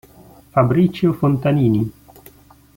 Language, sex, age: Italian, male, 19-29